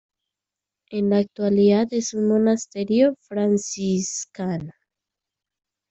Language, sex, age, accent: Spanish, female, 19-29, América central